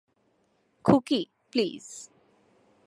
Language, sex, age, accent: Bengali, female, 19-29, প্রমিত